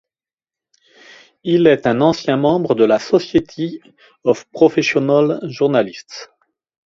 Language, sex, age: French, male, 50-59